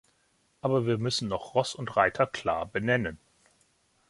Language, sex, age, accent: German, male, 40-49, Deutschland Deutsch